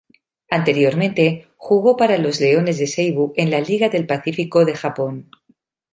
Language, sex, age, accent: Spanish, female, 40-49, España: Norte peninsular (Asturias, Castilla y León, Cantabria, País Vasco, Navarra, Aragón, La Rioja, Guadalajara, Cuenca)